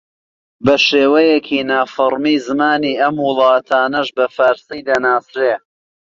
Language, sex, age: Central Kurdish, male, 30-39